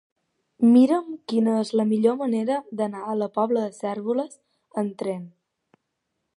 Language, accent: Catalan, balear; valencià; menorquí